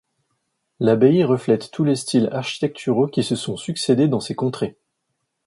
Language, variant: French, Français de métropole